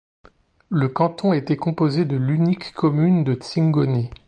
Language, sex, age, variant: French, male, 30-39, Français de métropole